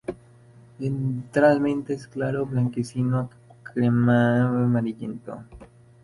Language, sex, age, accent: Spanish, female, under 19, México